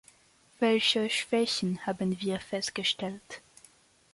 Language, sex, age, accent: German, female, 19-29, Deutschland Deutsch